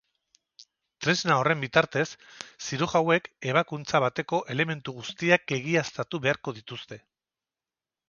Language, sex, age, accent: Basque, male, 50-59, Erdialdekoa edo Nafarra (Gipuzkoa, Nafarroa)